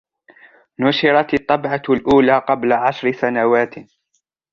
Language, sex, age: Arabic, male, 19-29